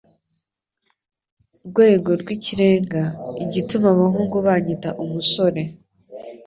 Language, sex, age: Kinyarwanda, female, 19-29